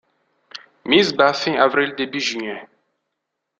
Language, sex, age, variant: French, male, 30-39, Français d'Afrique subsaharienne et des îles africaines